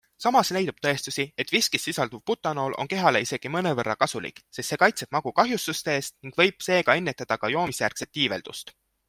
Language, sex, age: Estonian, male, 19-29